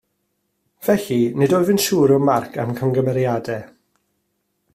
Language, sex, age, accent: Welsh, male, 30-39, Y Deyrnas Unedig Cymraeg